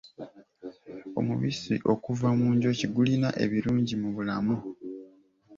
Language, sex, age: Ganda, male, 19-29